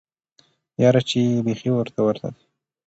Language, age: Pashto, 19-29